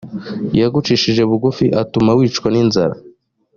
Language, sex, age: Kinyarwanda, male, 19-29